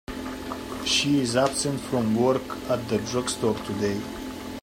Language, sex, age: English, male, 30-39